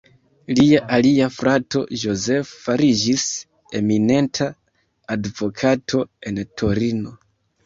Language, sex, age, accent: Esperanto, male, 19-29, Internacia